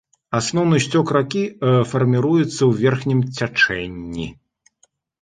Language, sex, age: Belarusian, male, 40-49